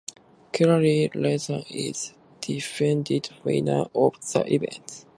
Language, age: English, under 19